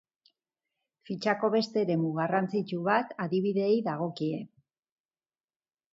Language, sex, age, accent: Basque, female, 50-59, Mendebalekoa (Araba, Bizkaia, Gipuzkoako mendebaleko herri batzuk)